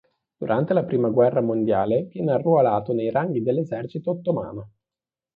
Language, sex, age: Italian, male, 19-29